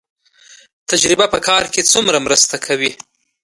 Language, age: Pashto, 19-29